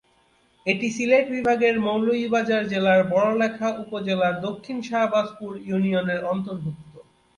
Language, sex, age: Bengali, male, 30-39